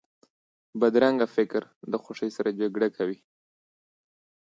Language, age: Pashto, 19-29